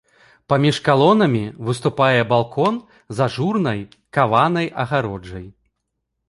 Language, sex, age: Belarusian, male, 30-39